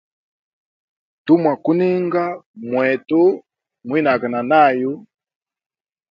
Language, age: Hemba, 40-49